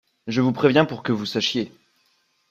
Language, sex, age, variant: French, male, 19-29, Français de métropole